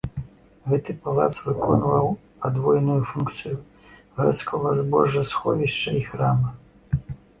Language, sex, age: Belarusian, male, 50-59